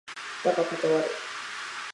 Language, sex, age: Japanese, female, 19-29